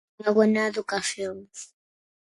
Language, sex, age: Spanish, female, 40-49